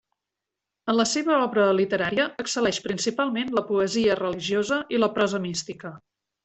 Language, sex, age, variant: Catalan, female, 40-49, Central